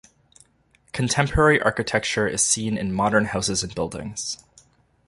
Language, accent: English, Canadian English